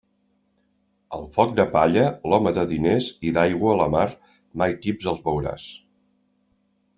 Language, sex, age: Catalan, male, 50-59